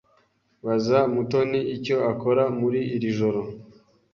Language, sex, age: Kinyarwanda, male, 19-29